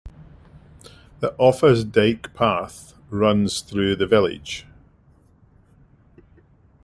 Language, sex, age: English, male, 50-59